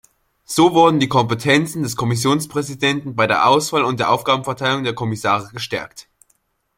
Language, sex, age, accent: German, male, under 19, Deutschland Deutsch